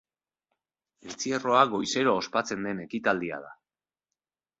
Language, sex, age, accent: Basque, male, 30-39, Mendebalekoa (Araba, Bizkaia, Gipuzkoako mendebaleko herri batzuk)